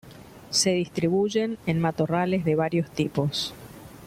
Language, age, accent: Spanish, 50-59, Rioplatense: Argentina, Uruguay, este de Bolivia, Paraguay